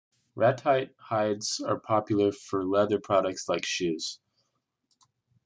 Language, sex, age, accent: English, male, 30-39, United States English